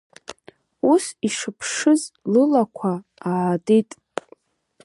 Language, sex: Abkhazian, female